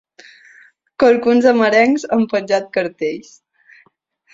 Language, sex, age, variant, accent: Catalan, female, 19-29, Balear, menorquí